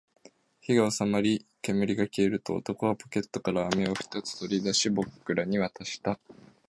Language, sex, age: Japanese, male, 19-29